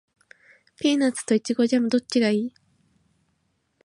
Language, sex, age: Japanese, female, 19-29